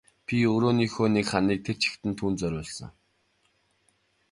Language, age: Mongolian, 19-29